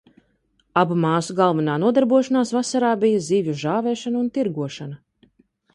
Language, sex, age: Latvian, female, 40-49